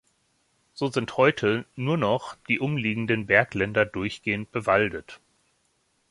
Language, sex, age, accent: German, male, 40-49, Deutschland Deutsch